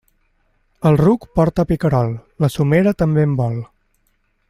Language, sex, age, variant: Catalan, male, 19-29, Central